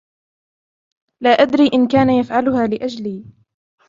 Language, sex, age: Arabic, female, 19-29